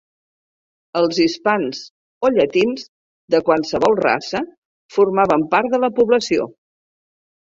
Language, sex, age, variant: Catalan, female, 60-69, Central